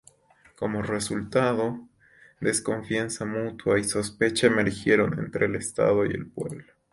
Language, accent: Spanish, Andino-Pacífico: Colombia, Perú, Ecuador, oeste de Bolivia y Venezuela andina